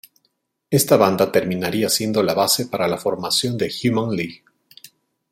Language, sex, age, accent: Spanish, male, 40-49, Andino-Pacífico: Colombia, Perú, Ecuador, oeste de Bolivia y Venezuela andina